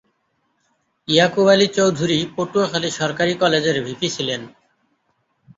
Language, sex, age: Bengali, male, 30-39